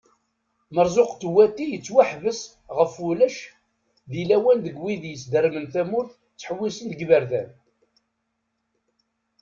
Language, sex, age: Kabyle, male, 60-69